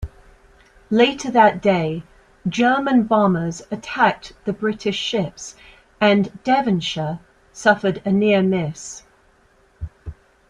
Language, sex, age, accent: English, female, 40-49, England English